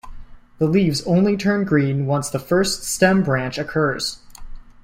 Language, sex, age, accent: English, male, 19-29, United States English